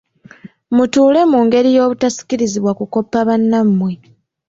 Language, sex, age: Ganda, female, 19-29